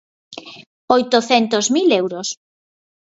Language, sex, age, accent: Galician, female, 50-59, Normativo (estándar)